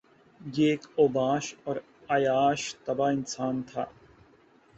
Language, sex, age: Urdu, male, 40-49